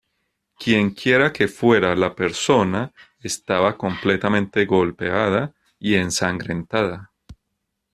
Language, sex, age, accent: Spanish, male, 40-49, Andino-Pacífico: Colombia, Perú, Ecuador, oeste de Bolivia y Venezuela andina